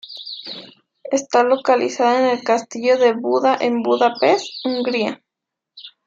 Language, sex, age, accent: Spanish, female, 19-29, México